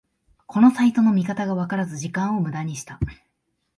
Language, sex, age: Japanese, female, 19-29